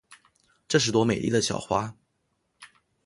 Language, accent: Chinese, 出生地：浙江省